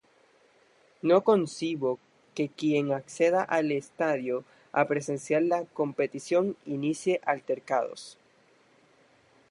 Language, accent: Spanish, Caribe: Cuba, Venezuela, Puerto Rico, República Dominicana, Panamá, Colombia caribeña, México caribeño, Costa del golfo de México